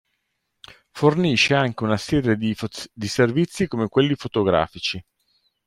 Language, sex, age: Italian, male, 40-49